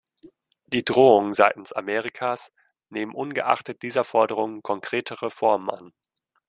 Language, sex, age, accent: German, male, 19-29, Deutschland Deutsch